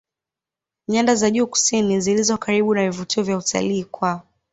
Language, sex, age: Swahili, female, 19-29